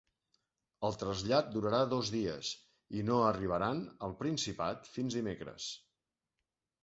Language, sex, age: Catalan, male, 50-59